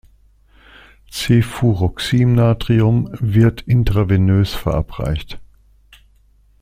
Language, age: German, 60-69